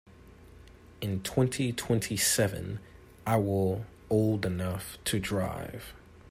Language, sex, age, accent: English, male, 19-29, United States English